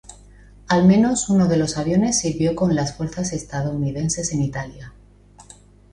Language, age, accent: Spanish, 40-49, España: Centro-Sur peninsular (Madrid, Toledo, Castilla-La Mancha)